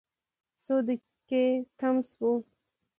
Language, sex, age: Pashto, female, 19-29